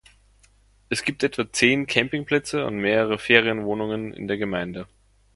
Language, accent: German, Österreichisches Deutsch